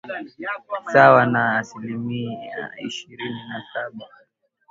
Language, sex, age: Swahili, male, 19-29